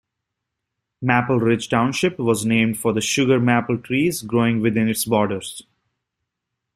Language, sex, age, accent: English, male, 19-29, United States English